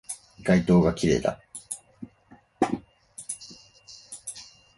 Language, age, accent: Japanese, 50-59, 標準語